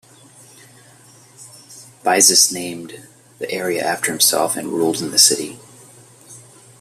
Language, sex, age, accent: English, male, 30-39, Canadian English